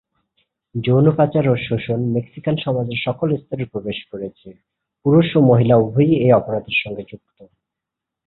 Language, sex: Bengali, male